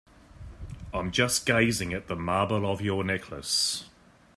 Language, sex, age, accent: English, male, 40-49, Australian English